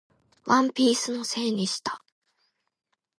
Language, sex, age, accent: Japanese, female, 19-29, 標準語